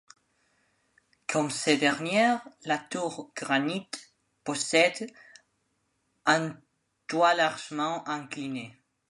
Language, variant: French, Français de métropole